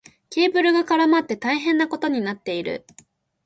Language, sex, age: Japanese, female, 19-29